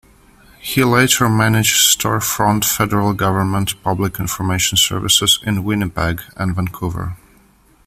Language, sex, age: English, male, 30-39